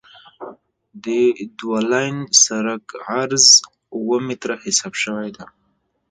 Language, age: Pashto, 19-29